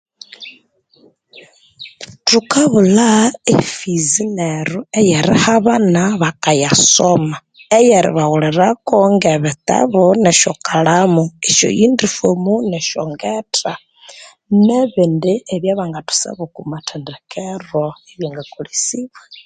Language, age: Konzo, 19-29